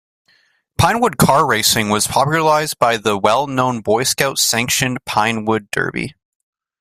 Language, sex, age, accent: English, male, 19-29, Canadian English